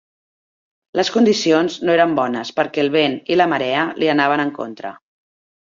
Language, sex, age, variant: Catalan, female, 40-49, Central